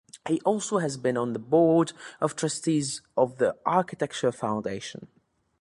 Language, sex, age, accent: English, male, 19-29, England English